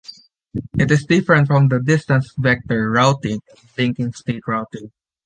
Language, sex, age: English, male, 19-29